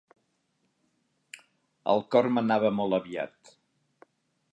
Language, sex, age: Catalan, male, 50-59